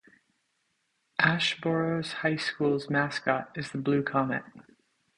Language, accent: English, United States English